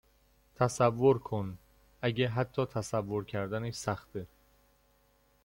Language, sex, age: Persian, male, 30-39